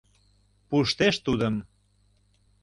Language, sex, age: Mari, male, 60-69